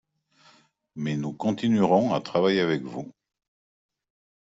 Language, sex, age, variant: French, male, 50-59, Français de métropole